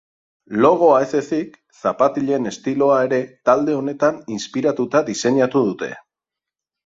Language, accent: Basque, Erdialdekoa edo Nafarra (Gipuzkoa, Nafarroa)